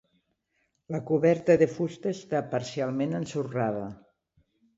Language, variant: Catalan, Nord-Occidental